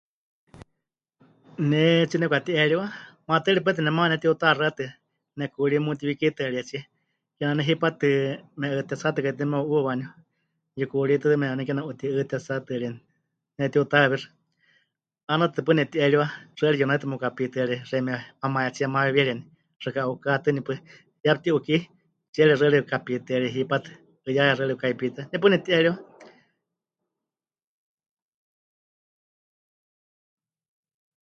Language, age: Huichol, 50-59